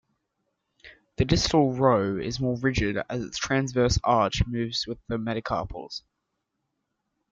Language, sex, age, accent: English, male, under 19, Australian English